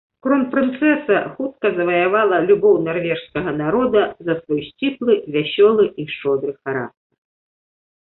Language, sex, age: Belarusian, female, 40-49